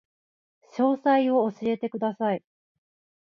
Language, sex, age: Japanese, female, 40-49